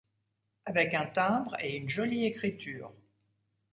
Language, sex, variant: French, female, Français de métropole